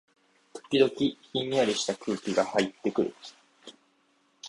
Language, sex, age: Japanese, male, 19-29